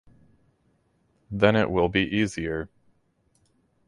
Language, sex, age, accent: English, male, 30-39, United States English